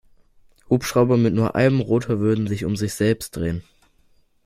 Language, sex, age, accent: German, male, under 19, Deutschland Deutsch